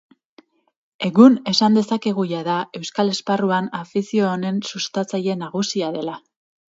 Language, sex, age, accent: Basque, female, 30-39, Mendebalekoa (Araba, Bizkaia, Gipuzkoako mendebaleko herri batzuk)